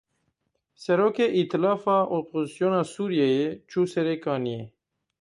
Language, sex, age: Kurdish, male, 30-39